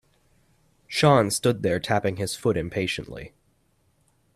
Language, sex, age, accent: English, male, 19-29, Canadian English